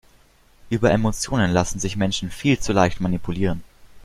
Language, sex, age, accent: German, male, under 19, Deutschland Deutsch